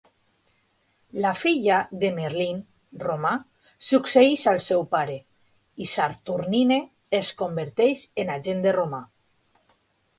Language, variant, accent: Catalan, Alacantí, valencià